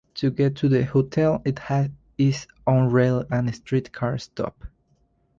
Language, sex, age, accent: English, male, under 19, United States English